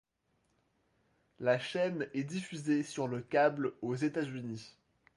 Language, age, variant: French, 19-29, Français de métropole